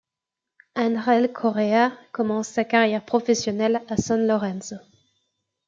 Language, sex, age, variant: French, female, 19-29, Français de métropole